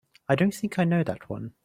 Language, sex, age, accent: English, male, 19-29, England English